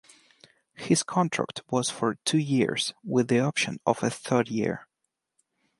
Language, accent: English, Russian; Slavic; Ukrainian